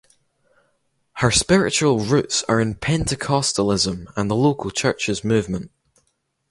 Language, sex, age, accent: English, male, under 19, Scottish English